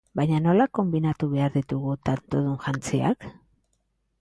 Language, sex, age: Basque, female, 40-49